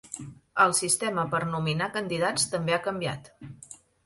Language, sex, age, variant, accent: Catalan, female, 30-39, Central, nord-oriental; Empordanès